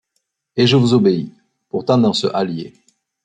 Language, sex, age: French, male, 40-49